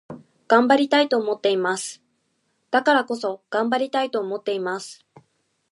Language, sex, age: Japanese, female, 19-29